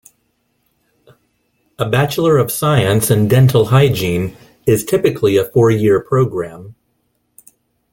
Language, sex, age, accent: English, male, 40-49, United States English